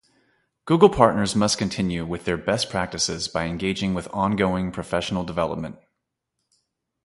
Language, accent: English, United States English